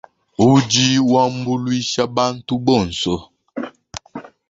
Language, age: Luba-Lulua, 19-29